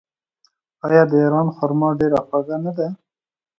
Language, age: Pashto, 30-39